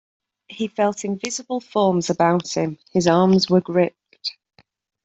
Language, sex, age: English, female, 40-49